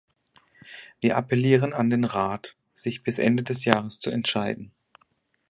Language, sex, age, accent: German, male, 30-39, Deutschland Deutsch